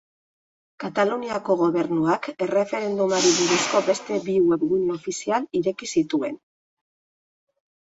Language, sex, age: Basque, female, 50-59